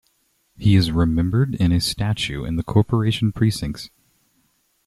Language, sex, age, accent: English, male, 19-29, United States English